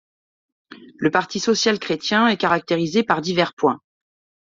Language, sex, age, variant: French, female, 40-49, Français de métropole